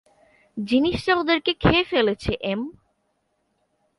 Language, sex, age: Bengali, female, 19-29